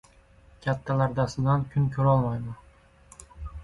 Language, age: Uzbek, 19-29